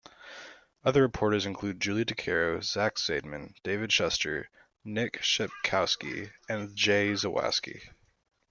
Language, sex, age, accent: English, male, under 19, United States English